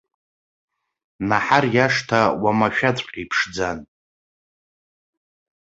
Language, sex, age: Abkhazian, male, 30-39